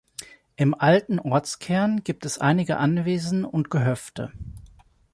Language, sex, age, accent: German, male, 40-49, Deutschland Deutsch